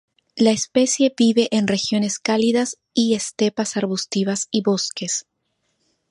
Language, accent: Spanish, Andino-Pacífico: Colombia, Perú, Ecuador, oeste de Bolivia y Venezuela andina